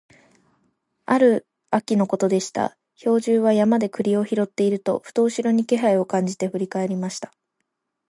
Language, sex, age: Japanese, female, 19-29